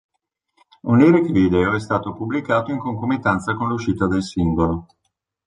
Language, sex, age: Italian, male, 50-59